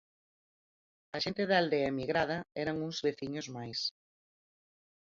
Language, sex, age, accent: Galician, female, 40-49, Oriental (común en zona oriental)